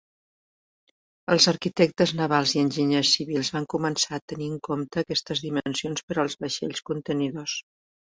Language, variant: Catalan, Central